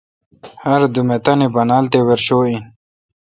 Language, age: Kalkoti, 19-29